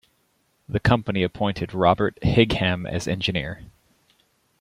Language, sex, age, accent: English, male, 30-39, United States English